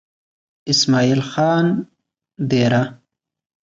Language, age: Pashto, 19-29